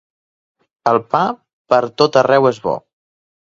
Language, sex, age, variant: Catalan, male, 19-29, Central